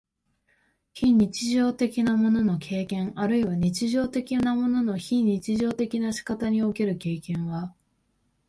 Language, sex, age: Japanese, female, 19-29